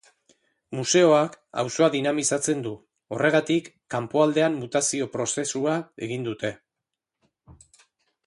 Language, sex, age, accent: Basque, male, 40-49, Erdialdekoa edo Nafarra (Gipuzkoa, Nafarroa)